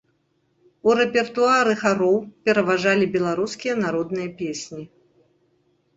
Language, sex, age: Belarusian, female, 50-59